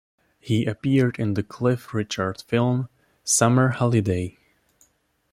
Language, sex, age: English, male, under 19